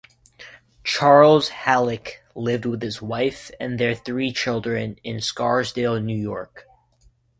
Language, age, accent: English, 19-29, United States English